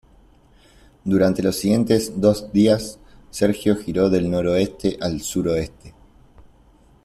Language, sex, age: Spanish, male, 19-29